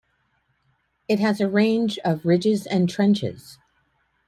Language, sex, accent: English, female, United States English